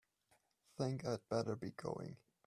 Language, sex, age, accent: English, male, 19-29, England English